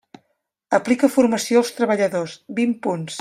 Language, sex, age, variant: Catalan, female, 50-59, Central